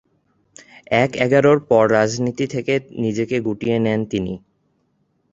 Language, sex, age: Bengali, male, 19-29